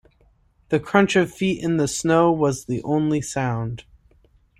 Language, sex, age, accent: English, male, 19-29, United States English